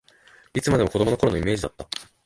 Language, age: Japanese, 19-29